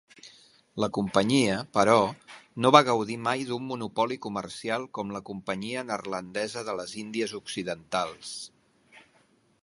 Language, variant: Catalan, Central